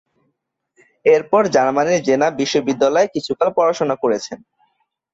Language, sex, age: Bengali, male, under 19